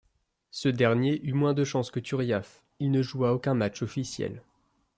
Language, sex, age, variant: French, male, 19-29, Français de métropole